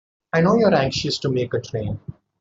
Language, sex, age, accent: English, male, 19-29, India and South Asia (India, Pakistan, Sri Lanka)